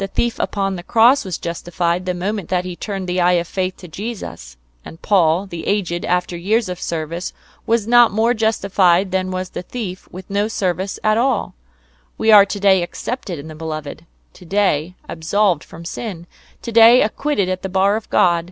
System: none